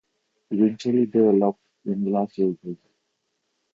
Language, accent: English, India and South Asia (India, Pakistan, Sri Lanka)